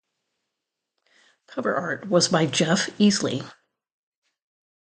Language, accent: English, United States English